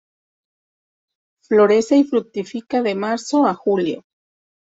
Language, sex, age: Spanish, female, 40-49